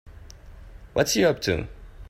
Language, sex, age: English, male, 19-29